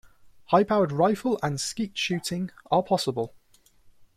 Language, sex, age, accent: English, male, under 19, England English